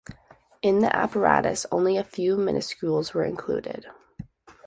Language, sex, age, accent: English, female, 19-29, United States English